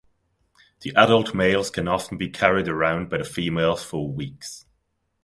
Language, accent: English, England English